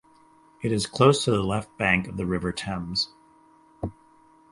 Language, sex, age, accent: English, male, 50-59, United States English